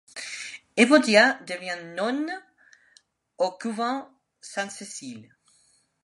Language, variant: French, Français de métropole